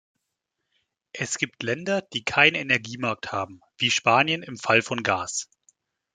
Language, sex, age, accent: German, male, 19-29, Deutschland Deutsch